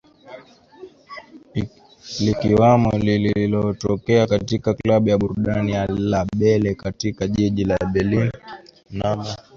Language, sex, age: Swahili, male, 19-29